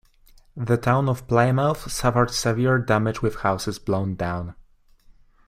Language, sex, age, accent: English, male, under 19, United States English